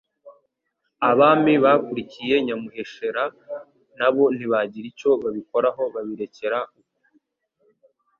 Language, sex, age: Kinyarwanda, male, 19-29